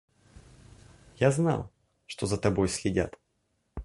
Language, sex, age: Russian, male, under 19